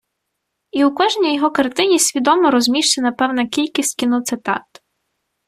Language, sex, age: Ukrainian, female, 30-39